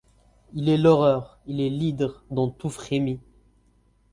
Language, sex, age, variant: French, male, 19-29, Français du nord de l'Afrique